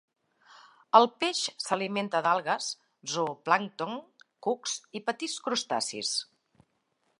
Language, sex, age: Catalan, female, 50-59